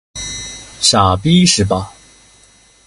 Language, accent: Chinese, 出生地：黑龙江省